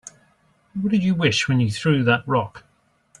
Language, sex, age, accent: English, male, 40-49, England English